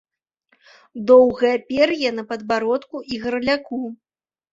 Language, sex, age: Belarusian, female, 30-39